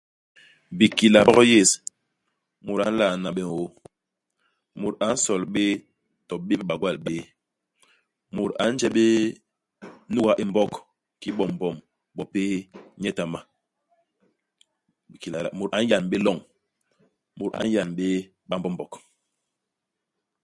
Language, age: Basaa, 40-49